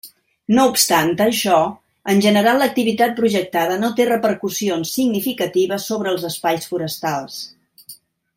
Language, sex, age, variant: Catalan, female, 60-69, Central